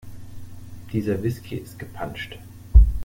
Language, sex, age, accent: German, male, 40-49, Deutschland Deutsch